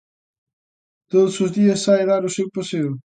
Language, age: Galician, 19-29